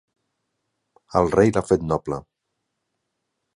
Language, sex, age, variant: Catalan, male, 50-59, Central